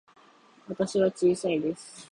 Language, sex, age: Japanese, female, under 19